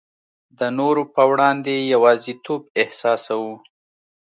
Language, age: Pashto, 30-39